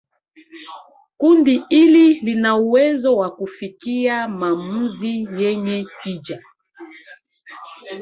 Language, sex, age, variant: Swahili, male, 40-49, Kiswahili cha Bara ya Tanzania